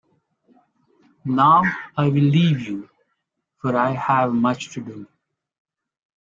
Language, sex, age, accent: English, male, 30-39, India and South Asia (India, Pakistan, Sri Lanka)